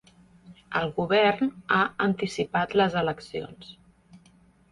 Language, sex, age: Catalan, female, 40-49